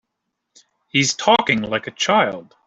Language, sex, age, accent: English, male, 30-39, Canadian English